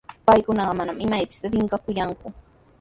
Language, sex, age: Sihuas Ancash Quechua, female, 19-29